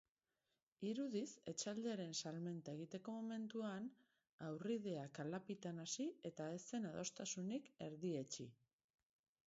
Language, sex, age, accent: Basque, female, 30-39, Erdialdekoa edo Nafarra (Gipuzkoa, Nafarroa)